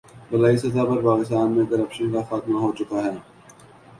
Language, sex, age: Urdu, male, 19-29